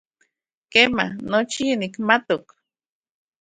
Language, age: Central Puebla Nahuatl, 30-39